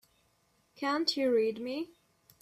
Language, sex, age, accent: English, female, 19-29, United States English